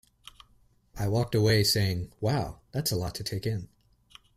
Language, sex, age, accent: English, male, 19-29, United States English